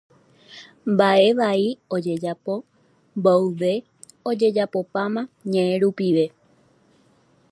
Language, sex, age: Guarani, female, 19-29